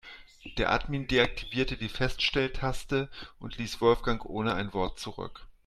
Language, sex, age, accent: German, male, 40-49, Deutschland Deutsch